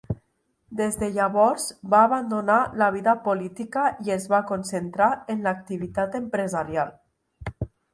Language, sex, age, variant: Catalan, female, 19-29, Nord-Occidental